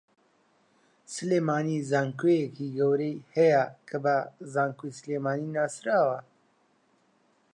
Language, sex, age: Central Kurdish, male, 19-29